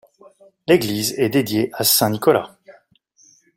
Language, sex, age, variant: French, male, 40-49, Français de métropole